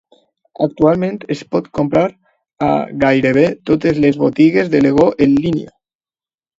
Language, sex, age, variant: Catalan, male, under 19, Alacantí